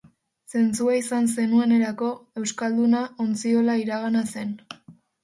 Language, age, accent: Basque, under 19, Mendebalekoa (Araba, Bizkaia, Gipuzkoako mendebaleko herri batzuk)